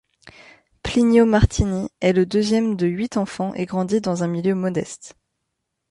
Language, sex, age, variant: French, female, 19-29, Français de métropole